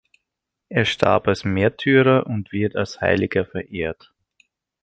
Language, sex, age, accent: German, male, 30-39, Österreichisches Deutsch